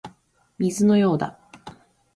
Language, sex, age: Japanese, female, 40-49